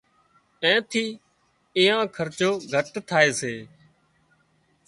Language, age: Wadiyara Koli, 19-29